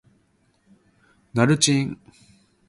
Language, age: Cantonese, 19-29